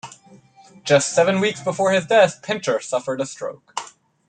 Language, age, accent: English, 19-29, United States English